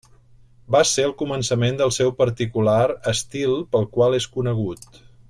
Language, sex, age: Catalan, male, 50-59